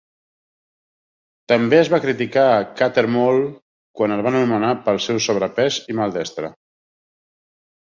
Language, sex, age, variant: Catalan, male, 40-49, Central